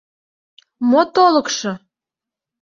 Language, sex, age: Mari, female, 19-29